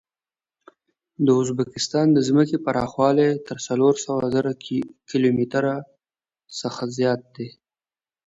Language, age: Pashto, 19-29